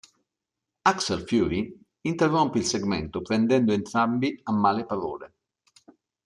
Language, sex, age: Italian, male, 50-59